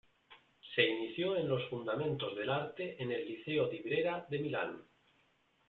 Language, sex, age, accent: Spanish, male, 40-49, España: Norte peninsular (Asturias, Castilla y León, Cantabria, País Vasco, Navarra, Aragón, La Rioja, Guadalajara, Cuenca)